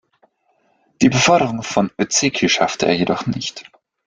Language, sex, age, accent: German, male, 19-29, Österreichisches Deutsch